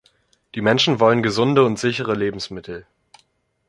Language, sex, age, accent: German, male, 19-29, Deutschland Deutsch